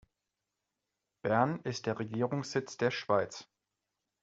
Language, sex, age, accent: German, male, 40-49, Deutschland Deutsch